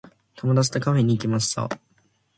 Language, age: Japanese, 19-29